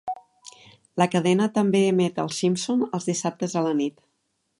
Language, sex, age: Catalan, female, 50-59